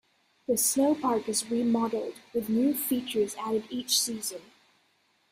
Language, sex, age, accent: English, male, under 19, Australian English